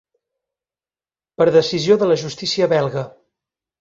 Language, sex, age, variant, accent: Catalan, male, 30-39, Balear, mallorquí